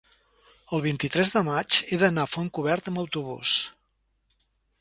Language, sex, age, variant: Catalan, male, 60-69, Central